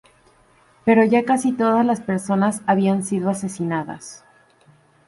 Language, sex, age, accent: Spanish, female, under 19, México